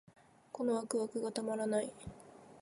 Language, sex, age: Japanese, female, 19-29